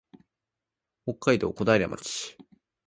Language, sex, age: Japanese, male, under 19